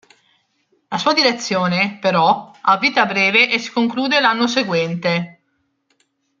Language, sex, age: Italian, female, 30-39